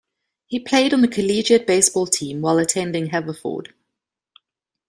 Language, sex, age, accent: English, female, 30-39, Southern African (South Africa, Zimbabwe, Namibia)